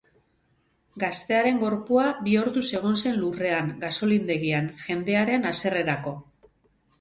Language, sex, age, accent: Basque, female, 40-49, Mendebalekoa (Araba, Bizkaia, Gipuzkoako mendebaleko herri batzuk)